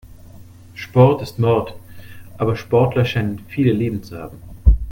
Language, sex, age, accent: German, male, 40-49, Deutschland Deutsch